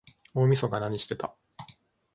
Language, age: Japanese, 19-29